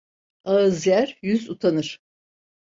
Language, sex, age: Turkish, female, 70-79